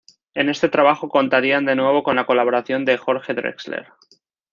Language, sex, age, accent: Spanish, male, 19-29, España: Norte peninsular (Asturias, Castilla y León, Cantabria, País Vasco, Navarra, Aragón, La Rioja, Guadalajara, Cuenca)